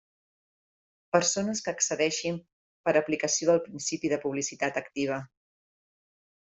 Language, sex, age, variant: Catalan, female, 40-49, Central